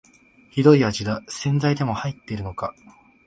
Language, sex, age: Japanese, male, 19-29